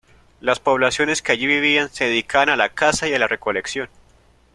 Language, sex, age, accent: Spanish, male, 19-29, Andino-Pacífico: Colombia, Perú, Ecuador, oeste de Bolivia y Venezuela andina